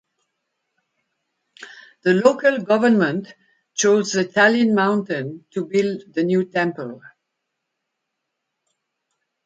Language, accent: English, French